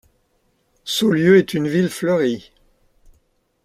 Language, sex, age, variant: French, male, 70-79, Français de métropole